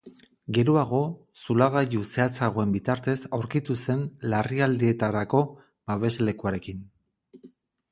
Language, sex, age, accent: Basque, male, 40-49, Erdialdekoa edo Nafarra (Gipuzkoa, Nafarroa)